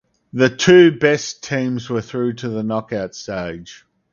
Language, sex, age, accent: English, male, 50-59, Australian English